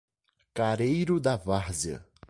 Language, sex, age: Portuguese, male, 19-29